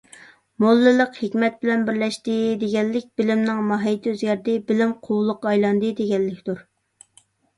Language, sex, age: Uyghur, female, 30-39